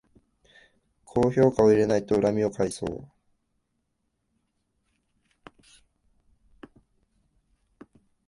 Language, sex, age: Japanese, male, 19-29